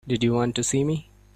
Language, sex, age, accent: English, male, 19-29, India and South Asia (India, Pakistan, Sri Lanka)